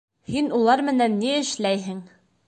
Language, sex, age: Bashkir, female, 19-29